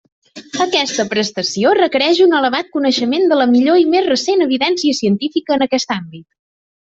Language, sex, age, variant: Catalan, female, 19-29, Central